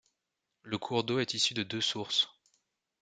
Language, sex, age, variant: French, male, 19-29, Français de métropole